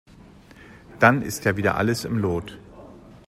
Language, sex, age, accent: German, male, 50-59, Deutschland Deutsch